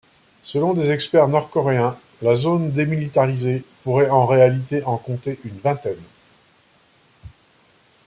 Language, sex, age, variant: French, male, 50-59, Français de métropole